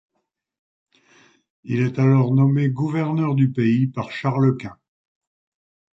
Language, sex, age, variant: French, male, 70-79, Français de métropole